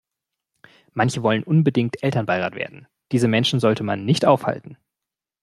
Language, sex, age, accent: German, male, 19-29, Deutschland Deutsch